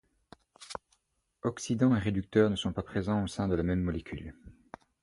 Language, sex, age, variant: French, male, 19-29, Français de métropole